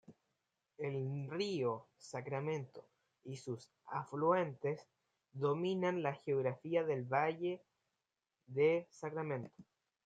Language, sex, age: Spanish, male, 19-29